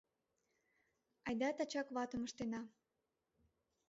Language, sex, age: Mari, female, under 19